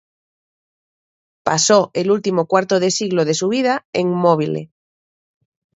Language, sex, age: Spanish, female, 30-39